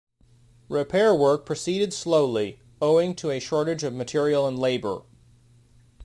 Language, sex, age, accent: English, male, 30-39, United States English